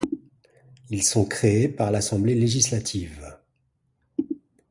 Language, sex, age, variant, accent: French, male, 40-49, Français d'Europe, Français de Belgique